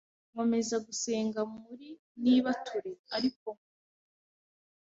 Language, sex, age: Kinyarwanda, female, 19-29